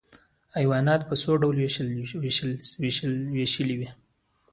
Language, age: Pashto, 19-29